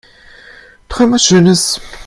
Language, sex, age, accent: German, male, 19-29, Deutschland Deutsch